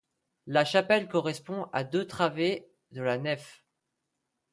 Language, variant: French, Français de métropole